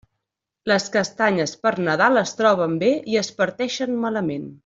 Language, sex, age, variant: Catalan, female, 30-39, Central